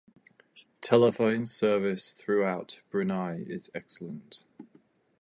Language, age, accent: English, 40-49, Australian English